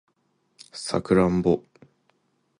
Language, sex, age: Japanese, male, 19-29